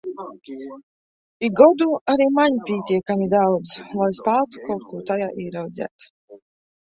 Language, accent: Latvian, Latgaliešu